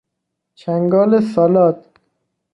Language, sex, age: Persian, male, 19-29